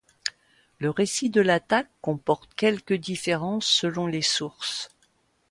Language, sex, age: French, female, 60-69